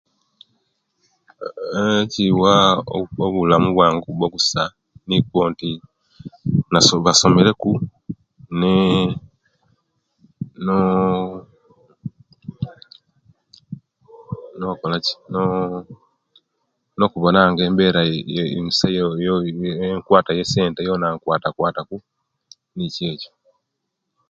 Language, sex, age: Kenyi, male, 50-59